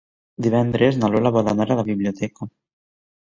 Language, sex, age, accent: Catalan, male, 19-29, valencià